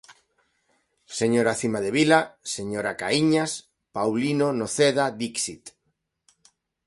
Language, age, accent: Galician, 40-49, Normativo (estándar)